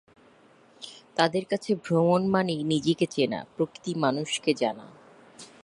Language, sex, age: Bengali, female, 30-39